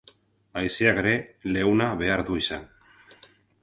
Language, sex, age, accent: Basque, male, 50-59, Mendebalekoa (Araba, Bizkaia, Gipuzkoako mendebaleko herri batzuk)